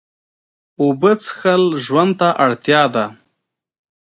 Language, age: Pashto, 19-29